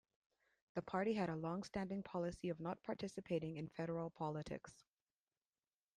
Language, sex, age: English, female, 40-49